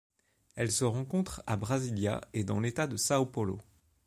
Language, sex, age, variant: French, male, 30-39, Français de métropole